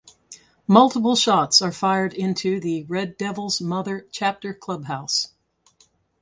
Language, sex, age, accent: English, female, 60-69, United States English